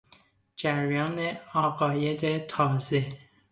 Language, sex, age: Persian, male, 30-39